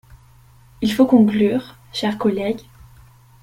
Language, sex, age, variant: French, female, under 19, Français de métropole